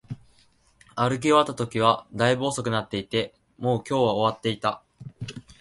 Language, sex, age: Japanese, male, 19-29